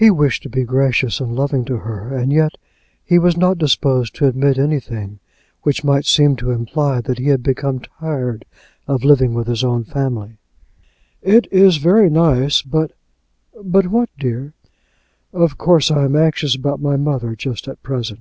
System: none